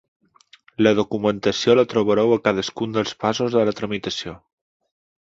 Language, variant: Catalan, Balear